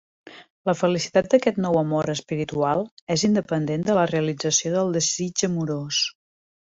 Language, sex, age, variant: Catalan, female, 40-49, Central